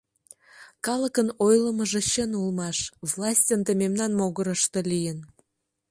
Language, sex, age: Mari, female, 19-29